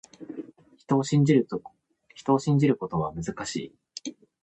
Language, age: Japanese, 19-29